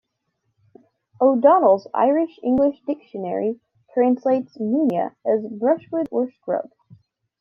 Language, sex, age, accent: English, female, 19-29, United States English